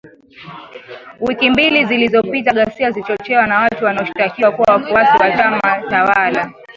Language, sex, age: Swahili, female, 19-29